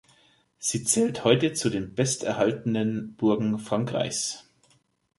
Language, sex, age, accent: German, male, 30-39, Deutschland Deutsch